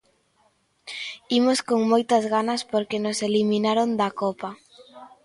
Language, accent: Galician, Normativo (estándar)